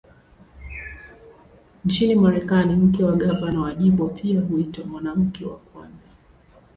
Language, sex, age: Swahili, female, 30-39